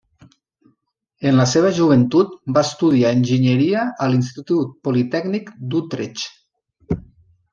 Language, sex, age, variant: Catalan, male, 40-49, Nord-Occidental